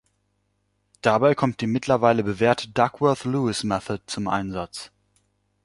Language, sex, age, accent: German, male, 19-29, Deutschland Deutsch